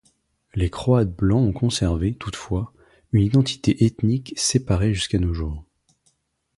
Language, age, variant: French, 30-39, Français de métropole